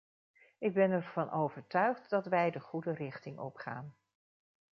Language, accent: Dutch, Nederlands Nederlands